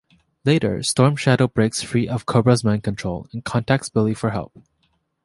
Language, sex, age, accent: English, male, 19-29, Canadian English